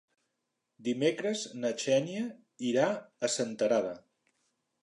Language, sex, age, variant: Catalan, male, 50-59, Central